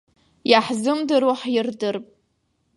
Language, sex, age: Abkhazian, female, under 19